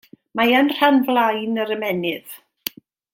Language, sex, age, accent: Welsh, female, 60-69, Y Deyrnas Unedig Cymraeg